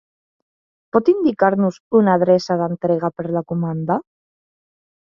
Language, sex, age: Catalan, female, 19-29